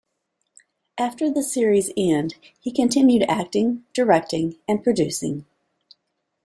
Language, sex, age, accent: English, female, 40-49, United States English